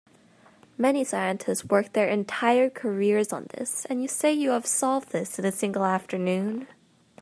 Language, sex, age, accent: English, female, 19-29, United States English